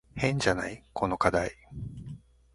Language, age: Japanese, 50-59